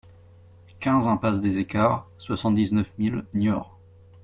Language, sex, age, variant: French, male, 30-39, Français de métropole